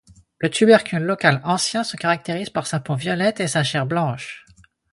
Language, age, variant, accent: French, 19-29, Français de métropole, Français de l'est de la France